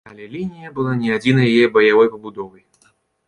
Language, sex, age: Belarusian, male, 19-29